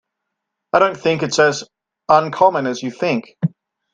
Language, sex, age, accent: English, male, 40-49, Australian English